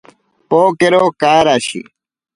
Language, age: Ashéninka Perené, 40-49